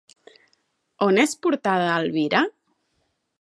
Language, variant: Catalan, Central